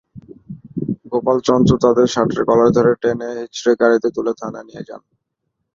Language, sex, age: Bengali, male, 19-29